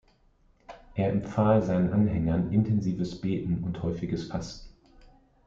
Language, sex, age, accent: German, male, 40-49, Deutschland Deutsch